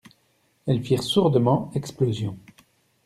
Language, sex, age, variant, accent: French, male, 30-39, Français d'Europe, Français de Belgique